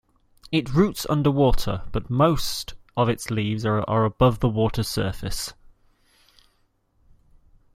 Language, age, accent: English, 30-39, England English